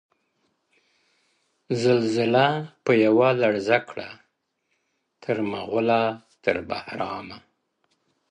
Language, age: Pashto, 50-59